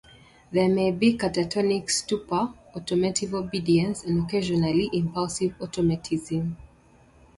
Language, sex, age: English, female, 19-29